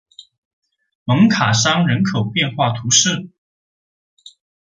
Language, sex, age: Chinese, male, 19-29